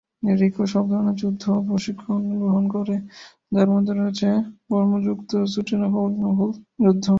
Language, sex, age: Bengali, male, 19-29